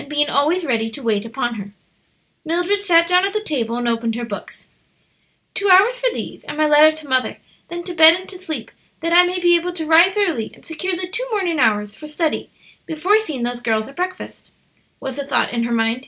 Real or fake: real